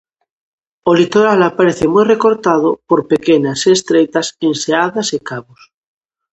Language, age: Galician, under 19